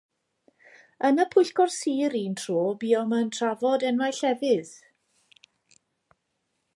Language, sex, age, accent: Welsh, female, 40-49, Y Deyrnas Unedig Cymraeg